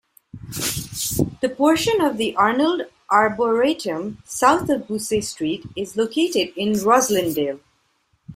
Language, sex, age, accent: English, female, 30-39, India and South Asia (India, Pakistan, Sri Lanka)